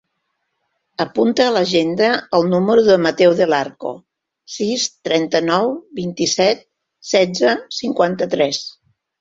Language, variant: Catalan, Central